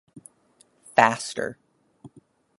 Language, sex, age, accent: English, male, under 19, United States English